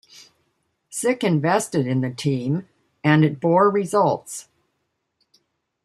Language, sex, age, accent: English, female, 70-79, United States English